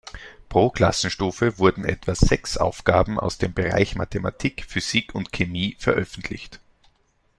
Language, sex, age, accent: German, male, 19-29, Österreichisches Deutsch